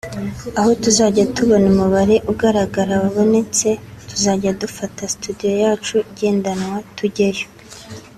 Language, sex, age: Kinyarwanda, female, 19-29